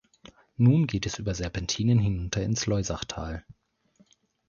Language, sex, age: German, male, 19-29